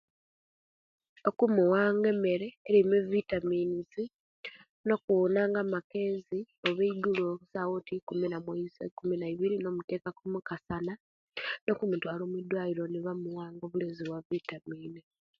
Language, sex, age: Kenyi, female, 19-29